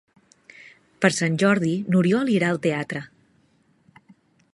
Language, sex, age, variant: Catalan, female, 30-39, Central